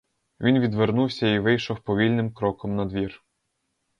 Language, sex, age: Ukrainian, male, 19-29